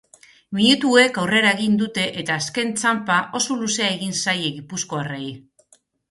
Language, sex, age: Basque, female, 40-49